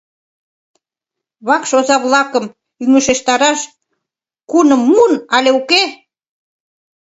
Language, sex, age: Mari, female, 19-29